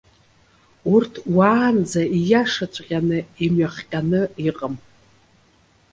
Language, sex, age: Abkhazian, female, 40-49